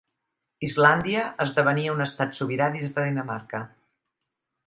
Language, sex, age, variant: Catalan, female, 60-69, Central